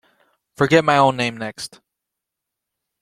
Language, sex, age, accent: English, male, 19-29, United States English